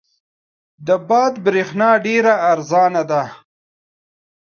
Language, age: Pashto, 30-39